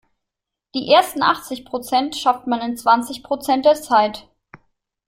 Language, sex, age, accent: German, female, 19-29, Deutschland Deutsch